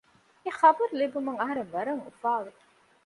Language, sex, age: Divehi, female, 40-49